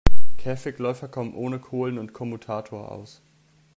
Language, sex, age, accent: German, male, 19-29, Deutschland Deutsch